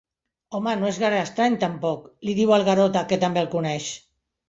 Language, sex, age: Catalan, female, 60-69